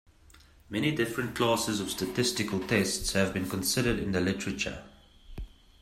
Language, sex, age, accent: English, male, 30-39, Southern African (South Africa, Zimbabwe, Namibia)